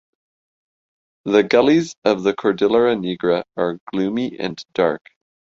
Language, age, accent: English, 30-39, Canadian English